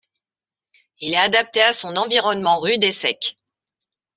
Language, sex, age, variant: French, female, 40-49, Français de métropole